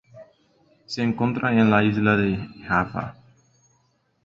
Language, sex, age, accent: Spanish, male, 19-29, Rioplatense: Argentina, Uruguay, este de Bolivia, Paraguay